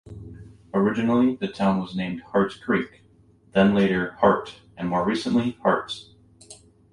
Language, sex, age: English, male, 19-29